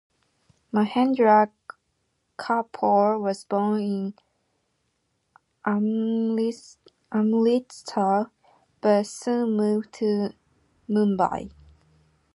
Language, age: English, 19-29